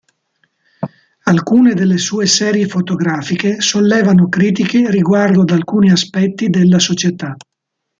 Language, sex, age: Italian, male, 60-69